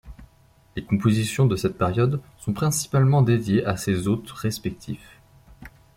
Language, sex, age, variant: French, male, 19-29, Français de métropole